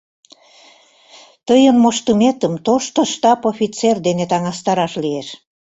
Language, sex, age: Mari, female, 70-79